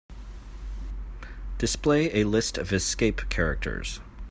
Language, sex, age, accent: English, male, 30-39, United States English